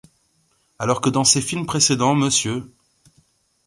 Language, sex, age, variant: French, male, 40-49, Français de métropole